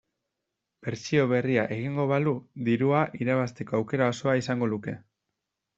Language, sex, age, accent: Basque, male, 19-29, Mendebalekoa (Araba, Bizkaia, Gipuzkoako mendebaleko herri batzuk)